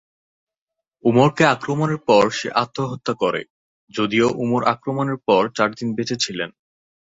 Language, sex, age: Bengali, male, 19-29